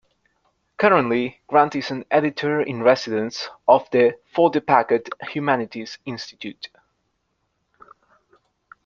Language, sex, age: English, male, 19-29